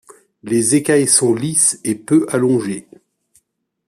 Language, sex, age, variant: French, male, 50-59, Français de métropole